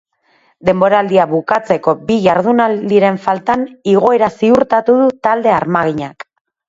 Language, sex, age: Basque, female, 30-39